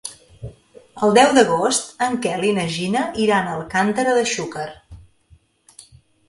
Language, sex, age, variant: Catalan, female, 30-39, Central